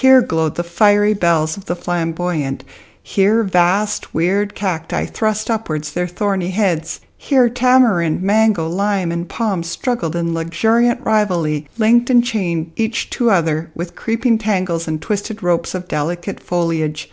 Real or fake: real